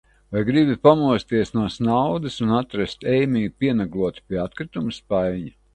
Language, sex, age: Latvian, male, 60-69